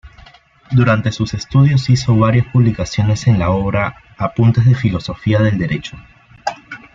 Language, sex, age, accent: Spanish, male, 19-29, Andino-Pacífico: Colombia, Perú, Ecuador, oeste de Bolivia y Venezuela andina